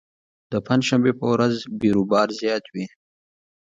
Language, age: Pashto, 19-29